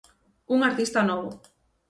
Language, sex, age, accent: Galician, female, 19-29, Oriental (común en zona oriental); Normativo (estándar)